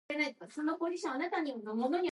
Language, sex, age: English, female, 19-29